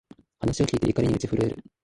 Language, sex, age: Japanese, male, 19-29